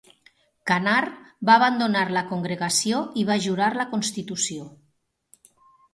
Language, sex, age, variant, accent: Catalan, female, 40-49, Nord-Occidental, nord-occidental